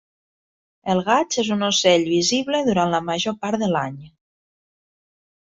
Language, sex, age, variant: Catalan, female, 30-39, Septentrional